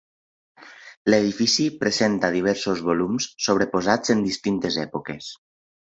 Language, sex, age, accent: Catalan, male, 19-29, valencià